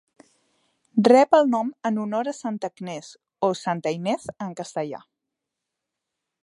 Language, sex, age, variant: Catalan, female, 30-39, Central